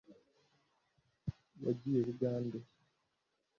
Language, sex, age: Kinyarwanda, male, 19-29